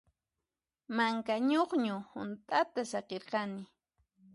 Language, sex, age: Puno Quechua, female, 30-39